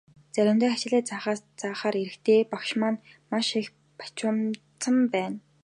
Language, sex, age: Mongolian, female, 19-29